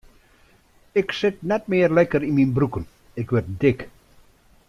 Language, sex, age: Western Frisian, male, 60-69